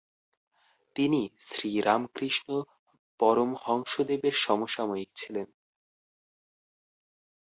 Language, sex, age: Bengali, male, under 19